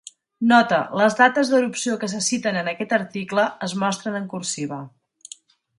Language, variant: Catalan, Central